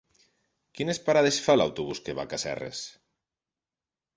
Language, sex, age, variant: Catalan, male, 40-49, Central